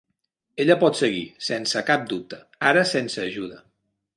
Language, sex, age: Catalan, male, 30-39